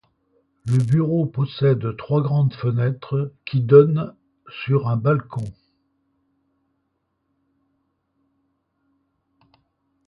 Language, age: French, 70-79